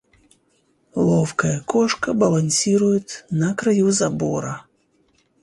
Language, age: Russian, 30-39